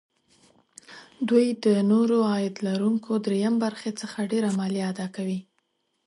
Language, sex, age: Pashto, female, 19-29